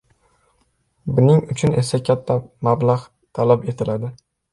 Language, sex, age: Uzbek, male, under 19